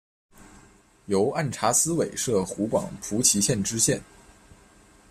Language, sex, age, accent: Chinese, male, 19-29, 出生地：河南省